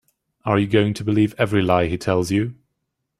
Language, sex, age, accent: English, male, 19-29, England English